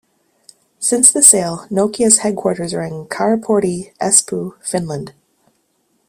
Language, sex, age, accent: English, female, 30-39, United States English